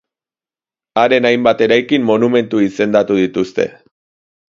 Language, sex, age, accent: Basque, male, 19-29, Mendebalekoa (Araba, Bizkaia, Gipuzkoako mendebaleko herri batzuk)